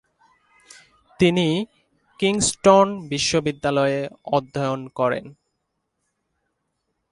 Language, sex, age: Bengali, male, 19-29